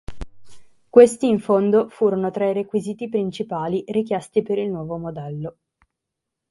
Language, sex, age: Italian, female, 19-29